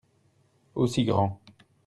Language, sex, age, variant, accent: French, male, 30-39, Français d'Europe, Français de Belgique